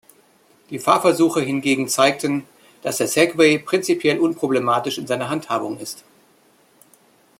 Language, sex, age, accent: German, male, 50-59, Deutschland Deutsch